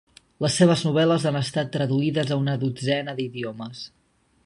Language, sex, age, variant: Catalan, male, 19-29, Nord-Occidental